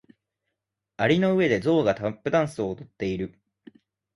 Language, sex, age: Japanese, male, 19-29